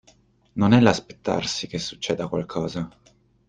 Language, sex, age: Italian, male, 19-29